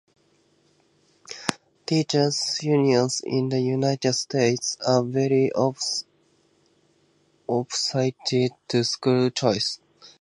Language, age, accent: English, 19-29, United States English